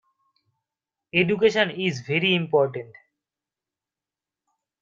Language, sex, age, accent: English, male, 19-29, India and South Asia (India, Pakistan, Sri Lanka)